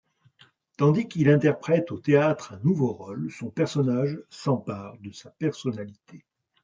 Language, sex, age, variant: French, male, 50-59, Français de métropole